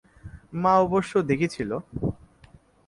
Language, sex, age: Bengali, male, 19-29